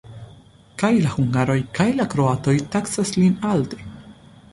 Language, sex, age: Esperanto, male, 19-29